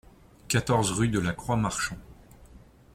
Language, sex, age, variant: French, male, 40-49, Français de métropole